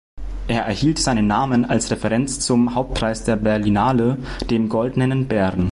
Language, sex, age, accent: German, male, 19-29, Deutschland Deutsch